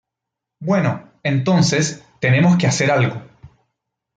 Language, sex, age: Spanish, male, 30-39